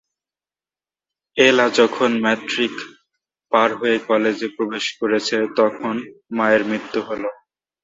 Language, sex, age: Bengali, male, 19-29